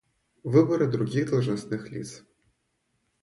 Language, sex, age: Russian, male, 19-29